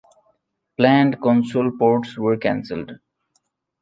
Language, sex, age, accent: English, male, 19-29, India and South Asia (India, Pakistan, Sri Lanka)